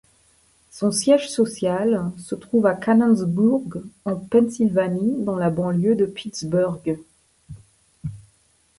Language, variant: French, Français de métropole